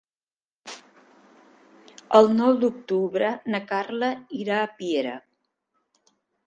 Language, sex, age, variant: Catalan, female, 50-59, Central